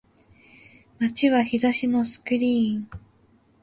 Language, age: Japanese, 19-29